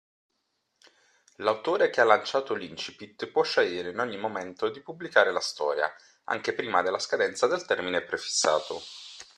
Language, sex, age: Italian, male, 30-39